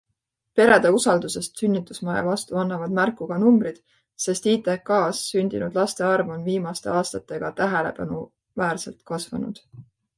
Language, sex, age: Estonian, female, 30-39